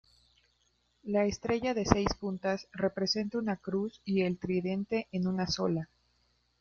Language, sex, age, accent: Spanish, female, 19-29, México